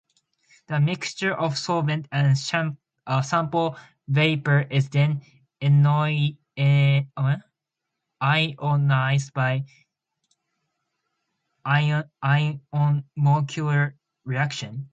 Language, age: English, 19-29